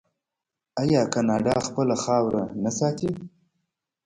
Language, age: Pashto, 19-29